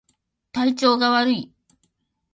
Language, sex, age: Japanese, female, 40-49